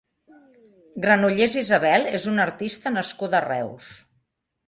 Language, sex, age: Catalan, female, 60-69